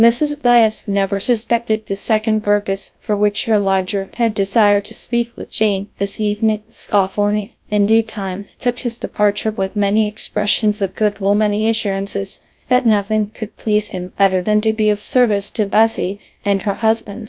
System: TTS, GlowTTS